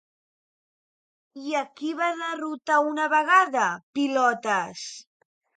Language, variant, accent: Catalan, Central, central; septentrional